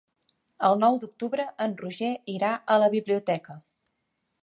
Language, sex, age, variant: Catalan, female, 40-49, Central